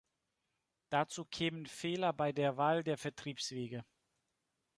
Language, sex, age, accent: German, male, 30-39, Deutschland Deutsch